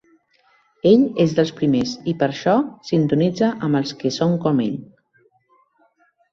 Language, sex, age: Catalan, female, 30-39